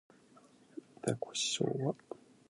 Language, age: Japanese, under 19